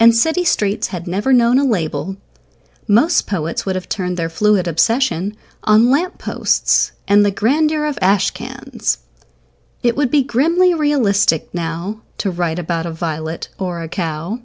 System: none